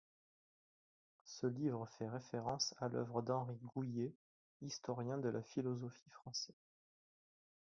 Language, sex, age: French, male, 30-39